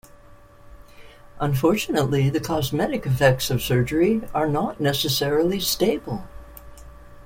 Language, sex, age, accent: English, female, 60-69, United States English